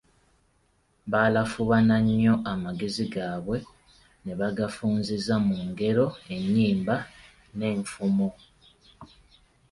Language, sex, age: Ganda, male, 19-29